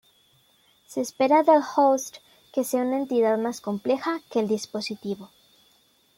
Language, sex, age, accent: Spanish, female, under 19, España: Centro-Sur peninsular (Madrid, Toledo, Castilla-La Mancha)